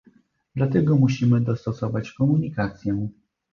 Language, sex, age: Polish, male, 30-39